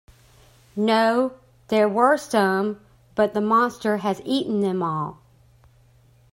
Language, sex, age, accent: English, female, 40-49, United States English